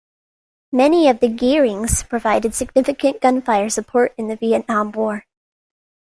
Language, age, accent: English, 19-29, United States English